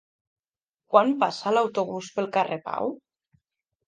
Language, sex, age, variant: Catalan, female, 19-29, Nord-Occidental